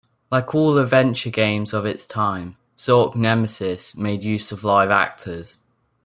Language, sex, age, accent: English, male, under 19, England English